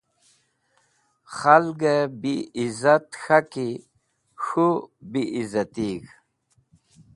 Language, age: Wakhi, 70-79